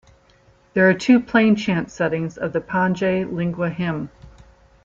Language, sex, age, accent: English, female, 50-59, United States English